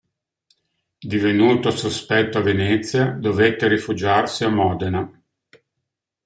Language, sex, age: Italian, male, 60-69